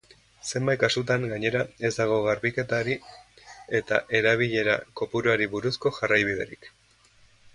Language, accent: Basque, Mendebalekoa (Araba, Bizkaia, Gipuzkoako mendebaleko herri batzuk)